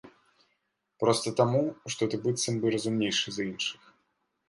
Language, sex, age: Belarusian, male, 19-29